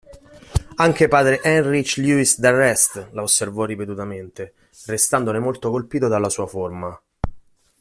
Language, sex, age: Italian, male, 40-49